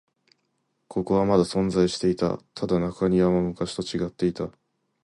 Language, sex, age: Japanese, male, 19-29